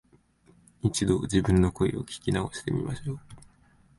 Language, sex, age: Japanese, male, 19-29